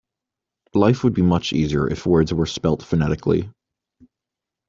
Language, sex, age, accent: English, male, 19-29, United States English